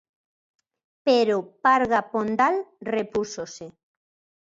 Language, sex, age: Galician, female, 50-59